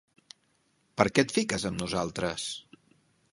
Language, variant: Catalan, Central